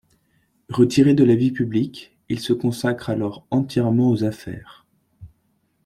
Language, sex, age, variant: French, male, 19-29, Français de métropole